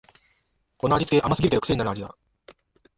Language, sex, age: Japanese, male, 19-29